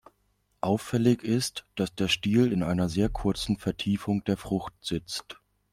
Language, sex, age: German, male, 19-29